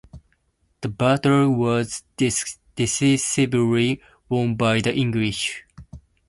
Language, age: English, 19-29